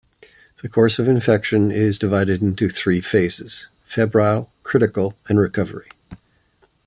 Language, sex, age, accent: English, male, 50-59, Canadian English